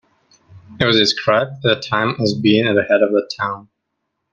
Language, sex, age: English, male, 19-29